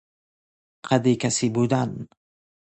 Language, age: Persian, 19-29